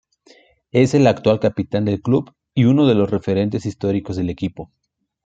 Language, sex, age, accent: Spanish, male, 19-29, México